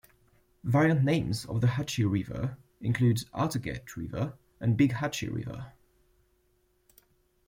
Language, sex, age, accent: English, male, 19-29, England English